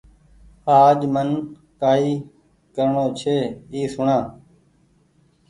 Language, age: Goaria, 19-29